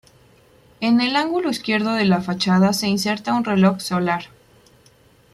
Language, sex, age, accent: Spanish, female, 19-29, México